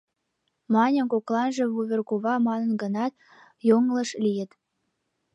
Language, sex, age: Mari, female, under 19